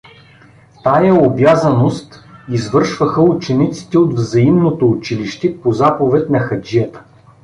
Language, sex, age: Bulgarian, male, 40-49